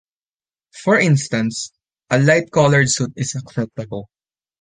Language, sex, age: English, male, 19-29